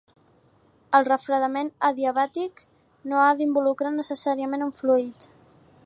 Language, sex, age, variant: Catalan, female, 19-29, Central